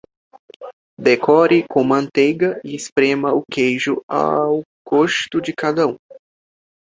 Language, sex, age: Portuguese, male, 19-29